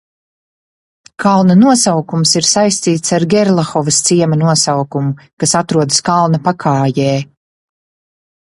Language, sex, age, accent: Latvian, female, 40-49, bez akcenta